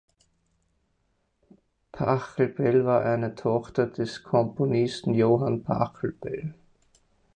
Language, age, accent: German, 30-39, Österreichisches Deutsch